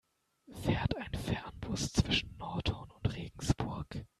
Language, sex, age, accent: German, male, 19-29, Deutschland Deutsch